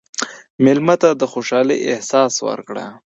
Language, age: Pashto, 19-29